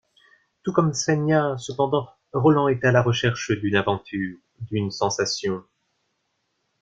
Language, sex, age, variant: French, male, 19-29, Français de métropole